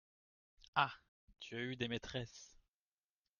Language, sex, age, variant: French, male, 19-29, Français de métropole